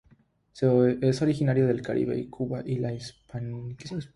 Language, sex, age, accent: Spanish, male, under 19, Andino-Pacífico: Colombia, Perú, Ecuador, oeste de Bolivia y Venezuela andina; Rioplatense: Argentina, Uruguay, este de Bolivia, Paraguay